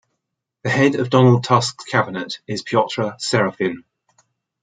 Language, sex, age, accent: English, male, 60-69, England English